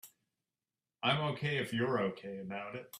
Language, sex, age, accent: English, male, 50-59, United States English